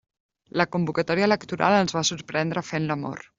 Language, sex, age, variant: Catalan, female, 30-39, Central